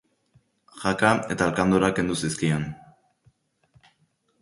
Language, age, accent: Basque, under 19, Erdialdekoa edo Nafarra (Gipuzkoa, Nafarroa)